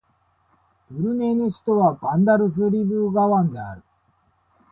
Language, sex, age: Japanese, male, 40-49